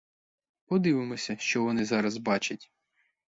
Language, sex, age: Ukrainian, male, 19-29